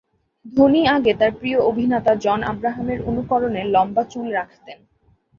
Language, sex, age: Bengali, female, under 19